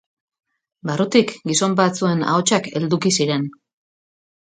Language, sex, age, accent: Basque, female, 40-49, Mendebalekoa (Araba, Bizkaia, Gipuzkoako mendebaleko herri batzuk)